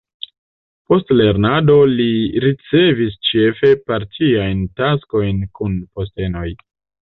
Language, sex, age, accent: Esperanto, male, 19-29, Internacia